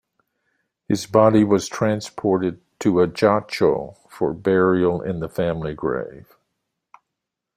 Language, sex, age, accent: English, male, 60-69, United States English